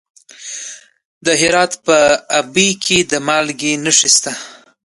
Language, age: Pashto, 19-29